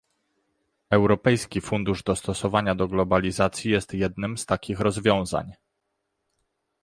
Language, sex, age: Polish, male, 30-39